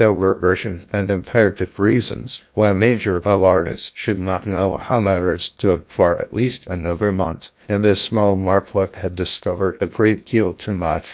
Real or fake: fake